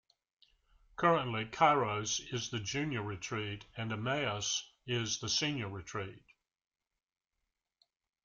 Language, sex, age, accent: English, male, 60-69, United States English